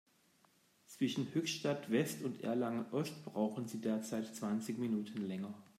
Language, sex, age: German, male, 40-49